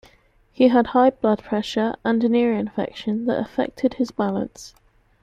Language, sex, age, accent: English, female, 19-29, England English